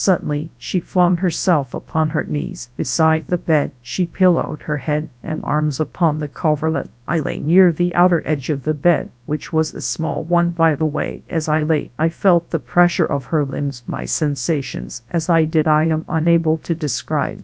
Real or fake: fake